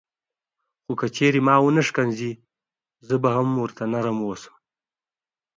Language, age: Pashto, under 19